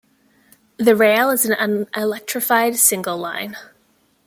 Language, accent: English, Canadian English